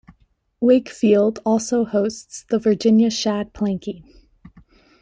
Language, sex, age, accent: English, female, 19-29, United States English